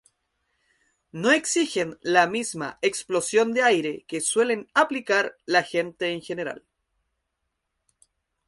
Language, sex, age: Spanish, male, 30-39